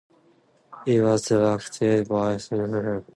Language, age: English, 19-29